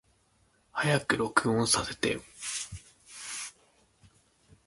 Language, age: Japanese, 19-29